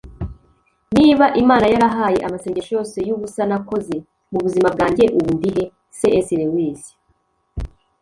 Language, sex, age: Kinyarwanda, female, 19-29